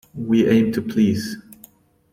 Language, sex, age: English, male, 30-39